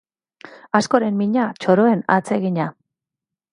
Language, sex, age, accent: Basque, female, 50-59, Mendebalekoa (Araba, Bizkaia, Gipuzkoako mendebaleko herri batzuk)